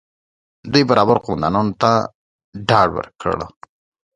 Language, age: Pashto, 19-29